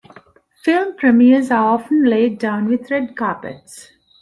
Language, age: English, 50-59